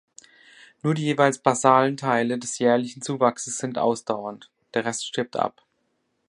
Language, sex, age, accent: German, male, 30-39, Deutschland Deutsch